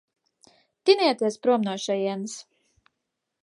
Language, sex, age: Latvian, female, 19-29